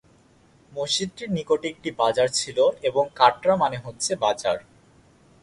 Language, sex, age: Bengali, male, under 19